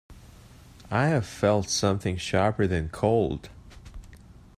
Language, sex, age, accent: English, male, 30-39, United States English